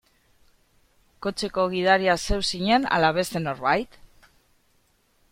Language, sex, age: Basque, female, 30-39